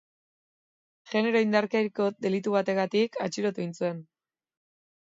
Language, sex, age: Basque, female, 30-39